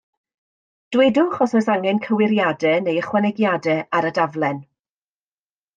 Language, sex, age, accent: Welsh, female, 50-59, Y Deyrnas Unedig Cymraeg